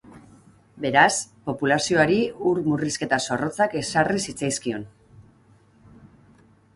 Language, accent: Basque, Mendebalekoa (Araba, Bizkaia, Gipuzkoako mendebaleko herri batzuk)